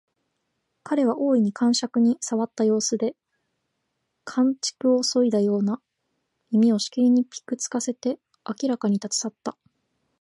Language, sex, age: Japanese, female, 19-29